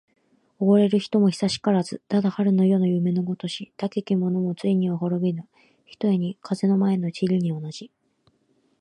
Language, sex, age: Japanese, female, 19-29